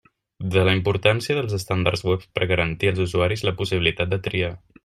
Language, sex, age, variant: Catalan, male, 19-29, Central